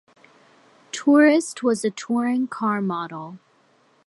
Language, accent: English, United States English